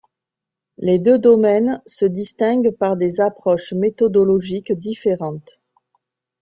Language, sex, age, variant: French, female, 40-49, Français de métropole